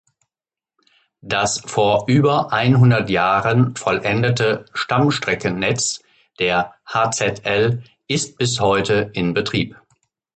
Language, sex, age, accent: German, male, 50-59, Deutschland Deutsch